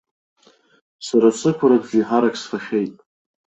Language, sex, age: Abkhazian, male, 19-29